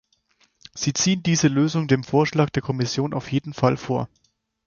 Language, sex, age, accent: German, male, 19-29, Deutschland Deutsch